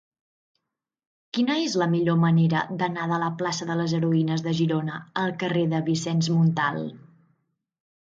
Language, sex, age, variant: Catalan, female, 19-29, Central